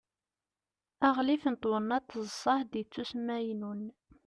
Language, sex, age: Kabyle, female, 19-29